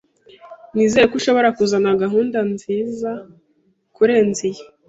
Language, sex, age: Kinyarwanda, female, 19-29